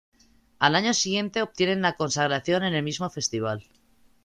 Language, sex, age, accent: Spanish, male, 30-39, España: Centro-Sur peninsular (Madrid, Toledo, Castilla-La Mancha)